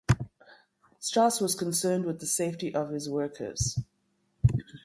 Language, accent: English, Southern African (South Africa, Zimbabwe, Namibia)